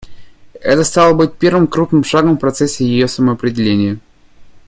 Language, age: Russian, 19-29